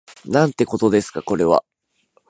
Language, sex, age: Japanese, male, 19-29